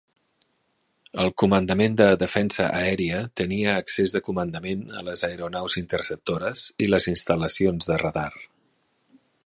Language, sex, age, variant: Catalan, male, 40-49, Central